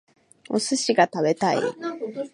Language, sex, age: Japanese, female, under 19